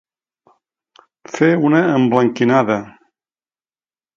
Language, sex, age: Catalan, male, 60-69